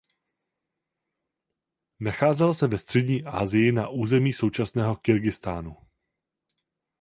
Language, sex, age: Czech, male, 19-29